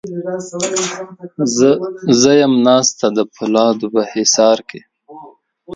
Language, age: Pashto, 30-39